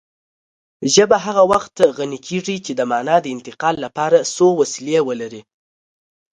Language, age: Pashto, 19-29